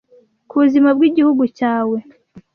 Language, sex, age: Kinyarwanda, female, 30-39